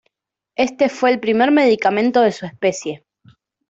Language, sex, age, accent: Spanish, female, 19-29, Rioplatense: Argentina, Uruguay, este de Bolivia, Paraguay